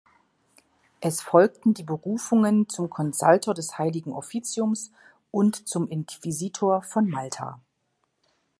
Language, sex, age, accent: German, female, 40-49, Deutschland Deutsch